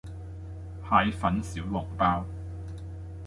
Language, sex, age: Cantonese, male, 30-39